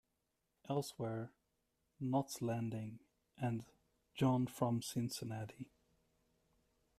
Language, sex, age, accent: English, male, 30-39, United States English